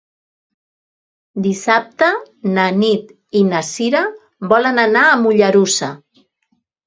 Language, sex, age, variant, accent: Catalan, female, 40-49, Central, central